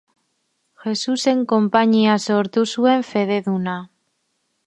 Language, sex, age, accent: Basque, female, 19-29, Mendebalekoa (Araba, Bizkaia, Gipuzkoako mendebaleko herri batzuk)